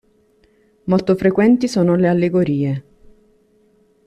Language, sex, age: Italian, female, 30-39